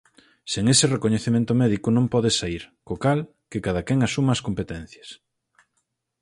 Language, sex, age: Galician, male, 30-39